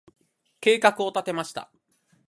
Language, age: Japanese, 19-29